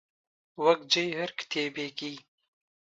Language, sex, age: Central Kurdish, male, 19-29